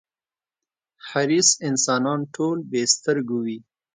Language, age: Pashto, 30-39